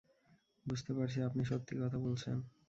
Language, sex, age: Bengali, male, 19-29